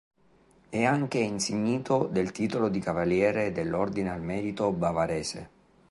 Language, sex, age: Italian, male, 30-39